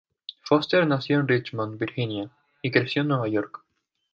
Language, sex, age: Spanish, female, 19-29